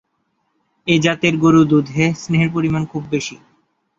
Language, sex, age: Bengali, male, 19-29